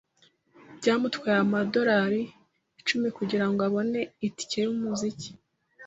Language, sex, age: Kinyarwanda, female, 30-39